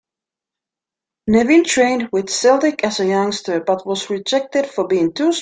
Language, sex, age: English, female, 40-49